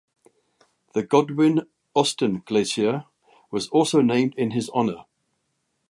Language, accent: English, England English